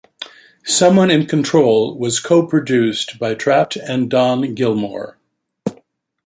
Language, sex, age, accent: English, male, 80-89, United States English